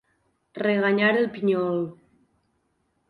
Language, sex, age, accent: Catalan, female, 30-39, valencià